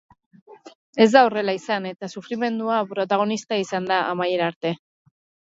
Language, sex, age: Basque, female, 40-49